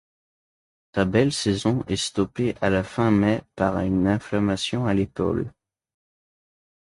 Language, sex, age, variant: French, male, under 19, Français de métropole